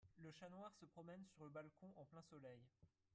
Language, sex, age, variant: French, male, 19-29, Français de métropole